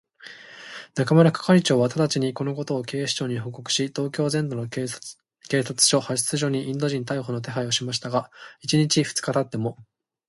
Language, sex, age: Japanese, male, 19-29